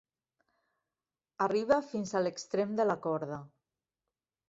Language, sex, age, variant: Catalan, female, 50-59, Central